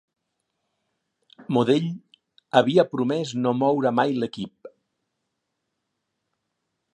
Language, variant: Catalan, Central